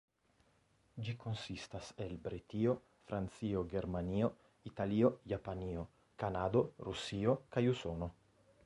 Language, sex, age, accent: Esperanto, male, 30-39, Internacia